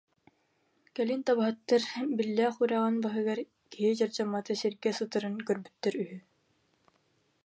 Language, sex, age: Yakut, female, 19-29